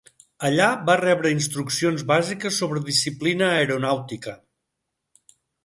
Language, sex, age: Catalan, male, 60-69